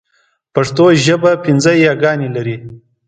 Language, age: Pashto, 19-29